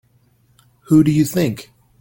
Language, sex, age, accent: English, male, 19-29, United States English